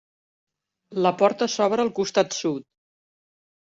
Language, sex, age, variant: Catalan, female, 50-59, Central